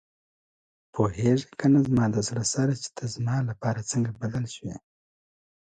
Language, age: Pashto, 30-39